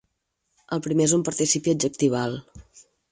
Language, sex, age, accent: Catalan, female, 40-49, estàndard